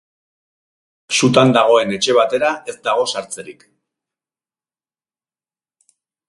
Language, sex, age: Basque, male, 40-49